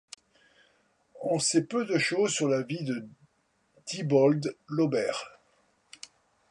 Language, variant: French, Français de métropole